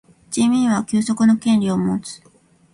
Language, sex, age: Japanese, female, 40-49